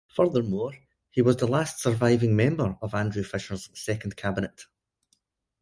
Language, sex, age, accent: English, male, 40-49, Scottish English